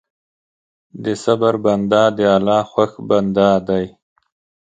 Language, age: Pashto, 30-39